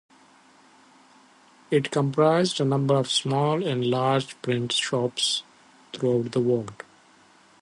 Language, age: English, 40-49